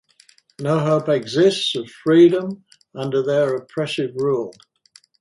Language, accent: English, England English